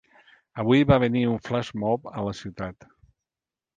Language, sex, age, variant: Catalan, male, 50-59, Central